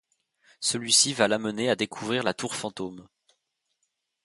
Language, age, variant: French, 19-29, Français de métropole